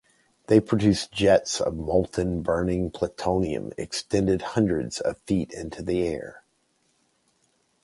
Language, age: English, 50-59